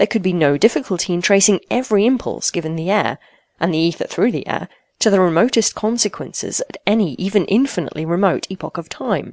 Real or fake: real